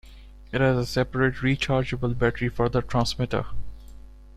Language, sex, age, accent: English, male, 19-29, India and South Asia (India, Pakistan, Sri Lanka)